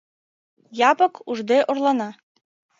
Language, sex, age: Mari, female, 19-29